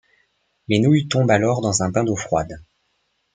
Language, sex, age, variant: French, male, 19-29, Français de métropole